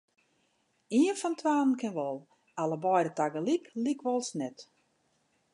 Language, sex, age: Western Frisian, female, 60-69